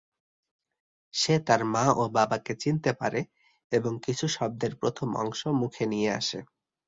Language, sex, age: Bengali, male, 19-29